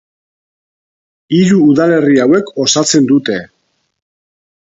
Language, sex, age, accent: Basque, male, 50-59, Mendebalekoa (Araba, Bizkaia, Gipuzkoako mendebaleko herri batzuk)